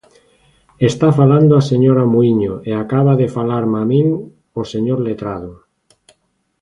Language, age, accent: Galician, 40-49, Normativo (estándar)